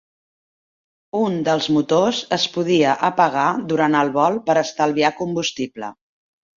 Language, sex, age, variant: Catalan, female, 40-49, Central